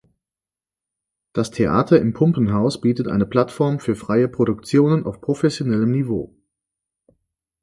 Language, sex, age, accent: German, male, 30-39, Deutschland Deutsch